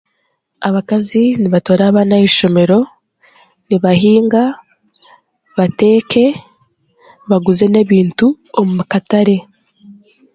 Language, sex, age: Chiga, female, 19-29